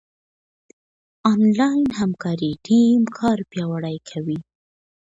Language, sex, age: Pashto, female, 19-29